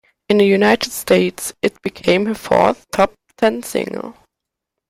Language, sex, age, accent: English, male, under 19, United States English